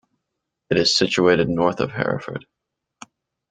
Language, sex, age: English, male, 19-29